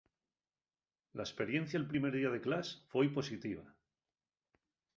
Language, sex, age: Asturian, male, 40-49